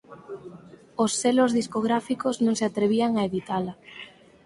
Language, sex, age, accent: Galician, female, 19-29, Normativo (estándar)